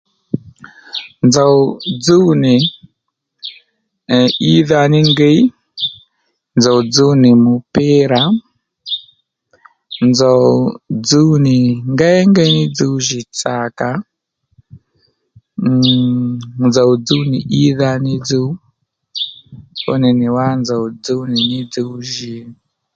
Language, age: Lendu, 40-49